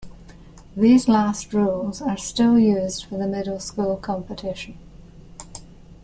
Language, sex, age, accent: English, female, 50-59, Scottish English